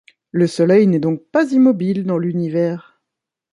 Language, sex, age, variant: French, female, 30-39, Français de métropole